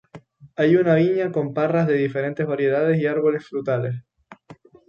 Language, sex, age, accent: Spanish, male, 19-29, España: Islas Canarias